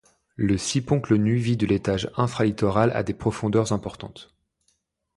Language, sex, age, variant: French, male, 19-29, Français de métropole